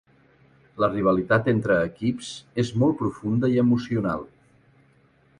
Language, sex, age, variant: Catalan, male, 40-49, Central